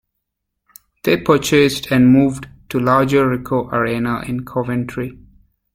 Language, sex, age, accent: English, male, 30-39, United States English